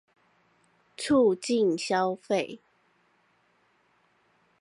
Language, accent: Chinese, 出生地：臺北市